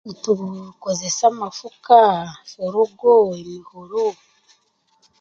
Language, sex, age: Chiga, male, 30-39